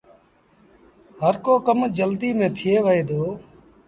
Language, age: Sindhi Bhil, 40-49